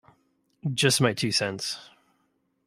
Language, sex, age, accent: English, male, 30-39, Canadian English